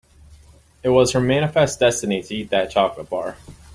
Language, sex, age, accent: English, male, 19-29, United States English